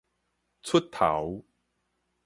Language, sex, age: Min Nan Chinese, male, 30-39